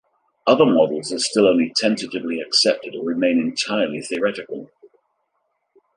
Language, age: English, 60-69